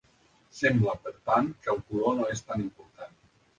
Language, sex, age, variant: Catalan, male, 50-59, Central